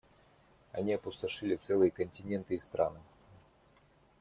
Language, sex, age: Russian, male, 30-39